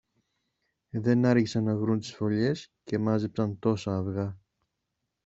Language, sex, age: Greek, male, 40-49